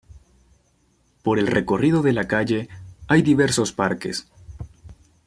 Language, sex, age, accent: Spanish, male, 19-29, México